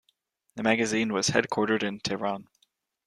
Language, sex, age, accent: English, male, 19-29, United States English